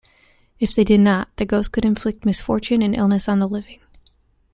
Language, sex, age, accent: English, female, 19-29, United States English